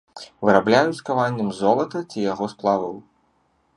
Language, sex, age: Belarusian, male, 30-39